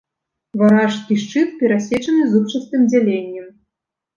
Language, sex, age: Belarusian, female, 19-29